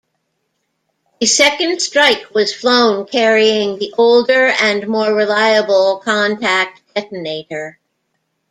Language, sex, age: English, female, 60-69